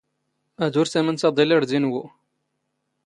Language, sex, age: Standard Moroccan Tamazight, male, 30-39